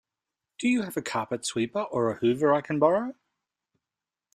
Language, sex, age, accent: English, male, 50-59, Australian English